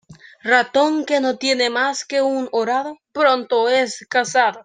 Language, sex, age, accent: Spanish, male, under 19, Caribe: Cuba, Venezuela, Puerto Rico, República Dominicana, Panamá, Colombia caribeña, México caribeño, Costa del golfo de México